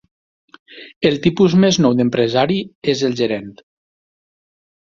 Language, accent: Catalan, valencià